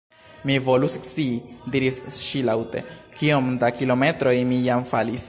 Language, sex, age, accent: Esperanto, male, 19-29, Internacia